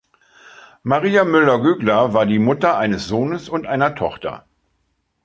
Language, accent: German, Deutschland Deutsch